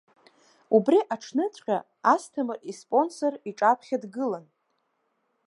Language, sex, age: Abkhazian, female, under 19